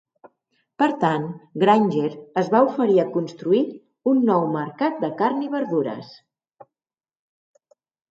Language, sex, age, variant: Catalan, female, 40-49, Central